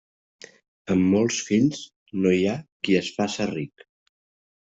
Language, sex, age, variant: Catalan, male, 30-39, Central